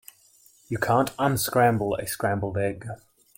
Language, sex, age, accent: English, male, 19-29, Australian English